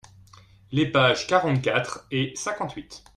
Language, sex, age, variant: French, male, 30-39, Français de métropole